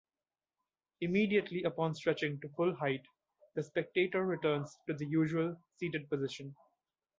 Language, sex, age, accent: English, male, 19-29, India and South Asia (India, Pakistan, Sri Lanka)